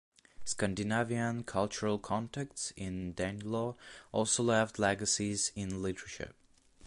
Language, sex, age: English, male, under 19